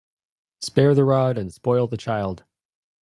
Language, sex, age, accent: English, male, 30-39, United States English